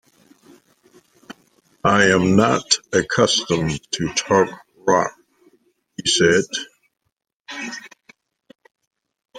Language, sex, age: English, male, 70-79